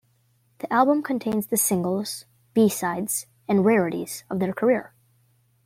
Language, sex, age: English, female, under 19